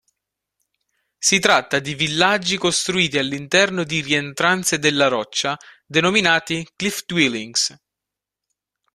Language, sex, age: Italian, male, 19-29